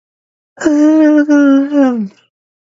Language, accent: English, Canadian English